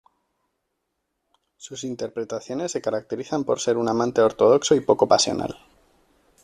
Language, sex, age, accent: Spanish, male, 40-49, España: Norte peninsular (Asturias, Castilla y León, Cantabria, País Vasco, Navarra, Aragón, La Rioja, Guadalajara, Cuenca)